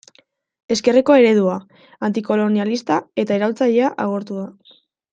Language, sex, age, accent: Basque, female, 19-29, Mendebalekoa (Araba, Bizkaia, Gipuzkoako mendebaleko herri batzuk)